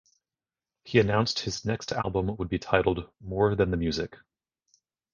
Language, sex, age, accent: English, male, 30-39, United States English